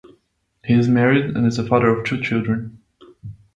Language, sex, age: English, male, 19-29